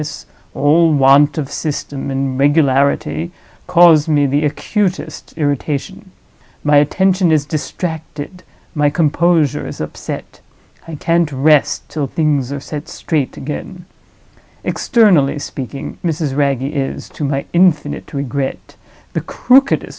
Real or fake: real